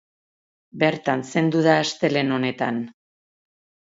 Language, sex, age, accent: Basque, female, 50-59, Erdialdekoa edo Nafarra (Gipuzkoa, Nafarroa)